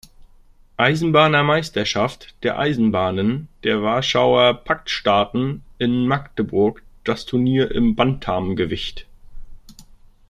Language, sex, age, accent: German, male, 30-39, Deutschland Deutsch